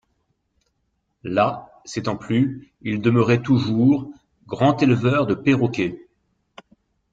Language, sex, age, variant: French, male, 40-49, Français de métropole